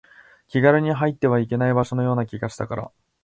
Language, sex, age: Japanese, male, 19-29